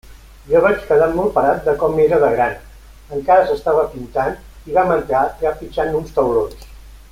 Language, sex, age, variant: Catalan, male, 60-69, Central